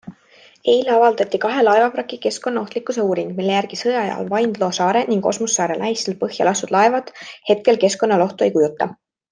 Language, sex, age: Estonian, female, 19-29